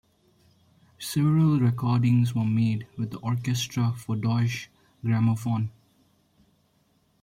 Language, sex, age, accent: English, male, 19-29, India and South Asia (India, Pakistan, Sri Lanka)